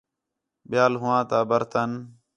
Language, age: Khetrani, 19-29